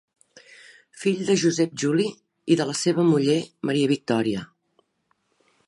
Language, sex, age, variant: Catalan, female, 50-59, Nord-Occidental